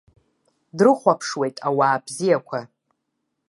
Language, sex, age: Abkhazian, female, 50-59